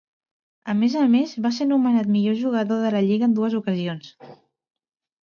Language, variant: Catalan, Central